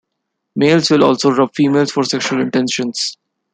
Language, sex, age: English, male, 19-29